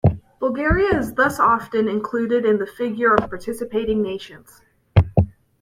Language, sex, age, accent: English, female, under 19, United States English